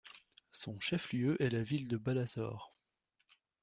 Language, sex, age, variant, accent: French, male, 30-39, Français d'Europe, Français de Belgique